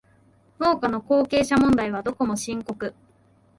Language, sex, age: Japanese, female, 19-29